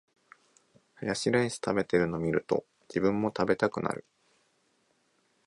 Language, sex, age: Japanese, male, 19-29